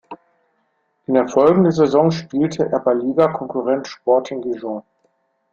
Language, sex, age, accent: German, male, 50-59, Deutschland Deutsch